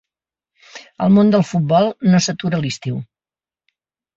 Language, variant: Catalan, Central